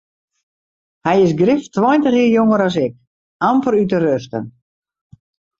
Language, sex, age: Western Frisian, female, 50-59